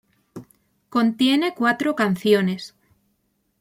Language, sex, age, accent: Spanish, female, 19-29, España: Centro-Sur peninsular (Madrid, Toledo, Castilla-La Mancha)